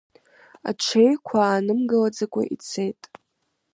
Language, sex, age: Abkhazian, female, under 19